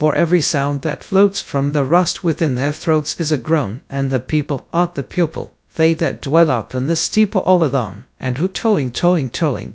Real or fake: fake